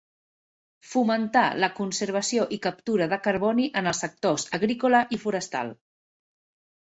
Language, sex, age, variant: Catalan, female, 40-49, Central